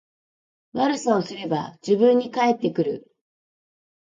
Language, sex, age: Japanese, female, 50-59